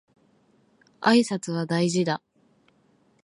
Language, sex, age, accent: Japanese, female, 19-29, 標準語